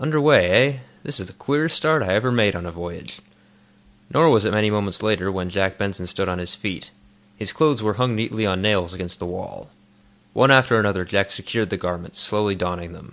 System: none